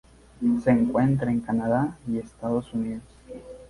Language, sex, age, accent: Spanish, male, 19-29, México